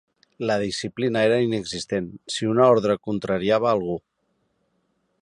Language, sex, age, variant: Catalan, male, 30-39, Central